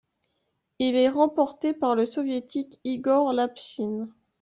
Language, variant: French, Français de métropole